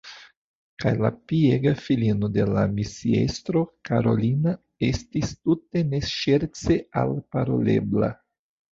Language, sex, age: Esperanto, male, 50-59